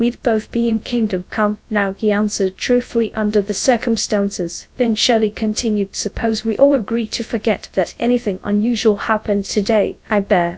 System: TTS, GradTTS